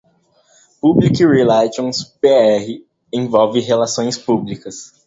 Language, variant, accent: Portuguese, Portuguese (Brasil), Paulista